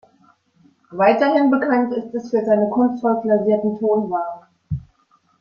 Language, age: German, 50-59